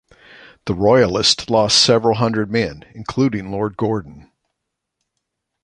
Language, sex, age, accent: English, male, 60-69, United States English